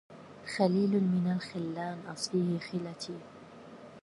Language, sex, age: Arabic, female, 19-29